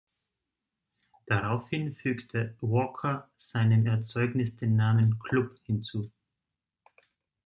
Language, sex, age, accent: German, male, 30-39, Österreichisches Deutsch